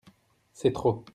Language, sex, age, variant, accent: French, male, 30-39, Français d'Europe, Français de Belgique